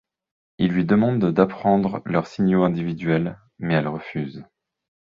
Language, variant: French, Français de métropole